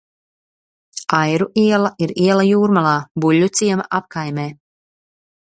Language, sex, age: Latvian, female, 30-39